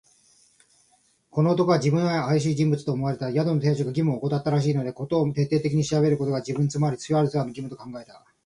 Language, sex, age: Japanese, male, 30-39